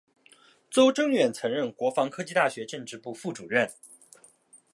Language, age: Chinese, 19-29